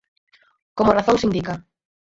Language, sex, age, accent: Galician, female, 19-29, Atlántico (seseo e gheada)